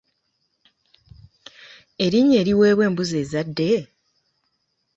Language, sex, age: Ganda, female, 30-39